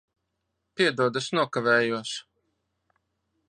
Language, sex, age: Latvian, male, 30-39